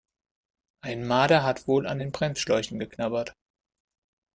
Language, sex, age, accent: German, male, 30-39, Deutschland Deutsch